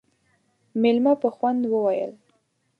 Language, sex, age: Pashto, female, 19-29